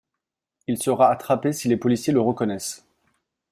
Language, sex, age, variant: French, male, 40-49, Français de métropole